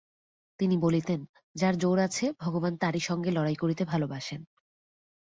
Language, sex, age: Bengali, female, 19-29